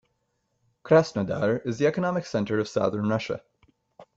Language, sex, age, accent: English, male, 19-29, United States English